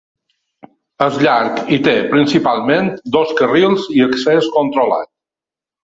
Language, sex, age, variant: Catalan, male, 60-69, Balear